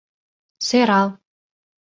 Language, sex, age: Mari, female, 19-29